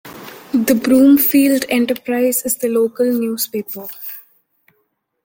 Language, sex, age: English, female, under 19